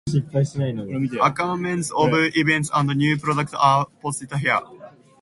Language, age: English, under 19